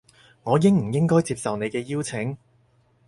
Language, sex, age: Cantonese, male, 30-39